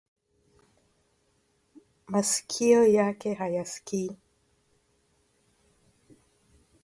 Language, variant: Swahili, Kiswahili cha Bara ya Kenya